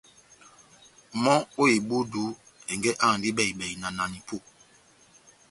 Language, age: Batanga, 40-49